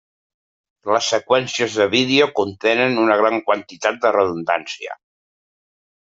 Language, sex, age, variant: Catalan, male, 60-69, Nord-Occidental